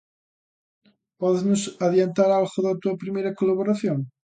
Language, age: Galician, 19-29